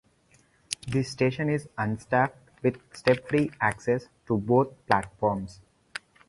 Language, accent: English, India and South Asia (India, Pakistan, Sri Lanka)